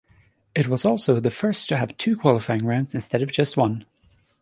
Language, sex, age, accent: English, female, 19-29, Irish English